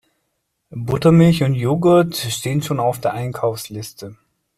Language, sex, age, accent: German, male, 30-39, Deutschland Deutsch